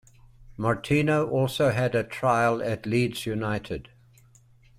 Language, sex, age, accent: English, male, 70-79, New Zealand English